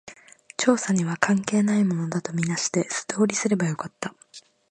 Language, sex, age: Japanese, female, 19-29